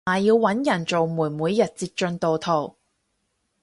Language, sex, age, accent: Cantonese, female, 30-39, 广州音